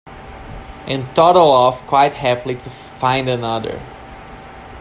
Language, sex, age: English, male, 19-29